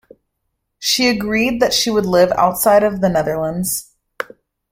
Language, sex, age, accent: English, female, 19-29, United States English